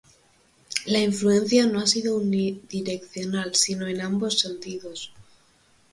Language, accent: Spanish, España: Norte peninsular (Asturias, Castilla y León, Cantabria, País Vasco, Navarra, Aragón, La Rioja, Guadalajara, Cuenca)